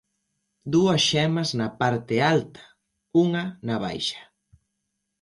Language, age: Galician, 19-29